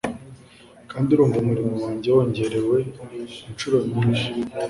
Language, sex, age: Kinyarwanda, male, 19-29